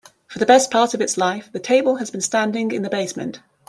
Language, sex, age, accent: English, female, 30-39, England English